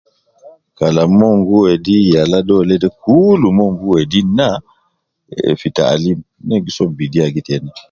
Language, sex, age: Nubi, male, 50-59